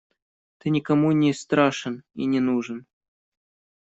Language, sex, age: Russian, male, 19-29